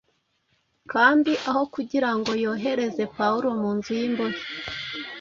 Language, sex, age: Kinyarwanda, female, 19-29